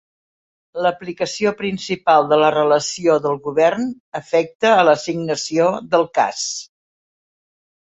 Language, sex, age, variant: Catalan, female, 70-79, Central